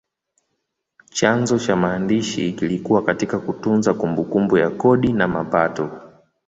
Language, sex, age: Swahili, male, 19-29